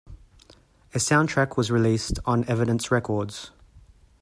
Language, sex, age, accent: English, male, 30-39, Australian English